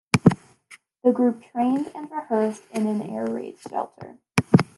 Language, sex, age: English, female, under 19